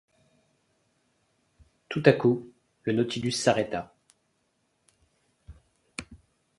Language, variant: French, Français de métropole